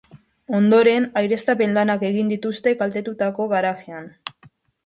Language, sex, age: Basque, female, 19-29